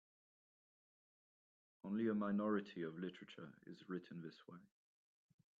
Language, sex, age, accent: English, male, 19-29, Australian English